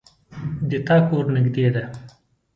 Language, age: Pashto, 30-39